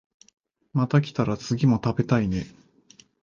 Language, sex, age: Japanese, male, 19-29